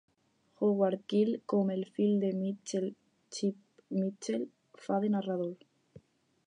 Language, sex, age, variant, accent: Catalan, female, under 19, Alacantí, valencià